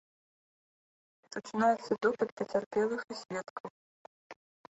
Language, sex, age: Belarusian, female, 19-29